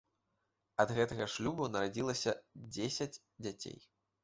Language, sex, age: Belarusian, male, 19-29